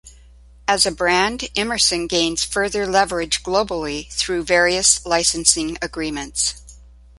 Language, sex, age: English, female, 60-69